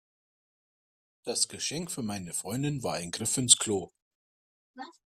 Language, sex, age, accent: German, male, 40-49, Deutschland Deutsch